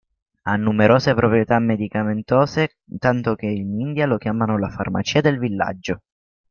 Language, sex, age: Italian, male, under 19